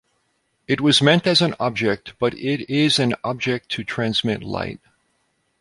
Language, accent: English, United States English